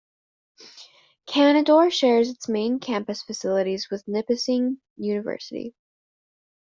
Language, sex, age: English, female, under 19